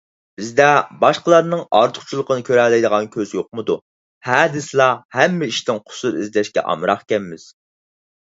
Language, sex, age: Uyghur, male, 19-29